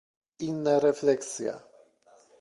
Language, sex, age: Polish, male, 30-39